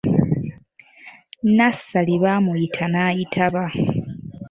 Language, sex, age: Ganda, female, 19-29